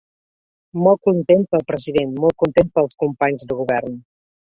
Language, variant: Catalan, Balear